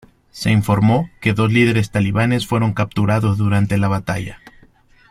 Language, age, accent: Spanish, 30-39, México